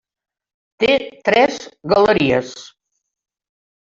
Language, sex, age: Catalan, female, 60-69